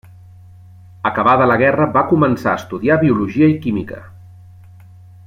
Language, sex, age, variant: Catalan, male, 40-49, Central